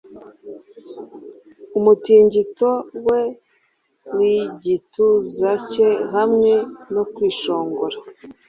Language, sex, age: Kinyarwanda, female, 19-29